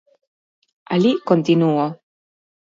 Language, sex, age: Galician, female, 30-39